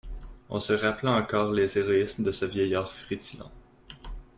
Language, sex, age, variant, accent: French, male, 19-29, Français d'Amérique du Nord, Français du Canada